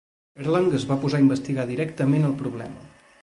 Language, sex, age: Catalan, male, 19-29